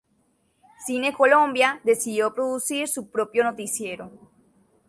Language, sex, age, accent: Spanish, female, 19-29, América central; Caribe: Cuba, Venezuela, Puerto Rico, República Dominicana, Panamá, Colombia caribeña, México caribeño, Costa del golfo de México